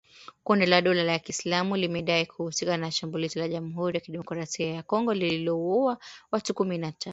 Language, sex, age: Swahili, female, 19-29